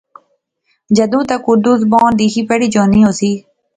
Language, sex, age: Pahari-Potwari, female, 19-29